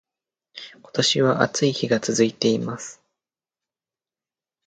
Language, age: Japanese, 19-29